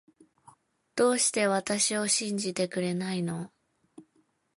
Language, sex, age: Japanese, female, 19-29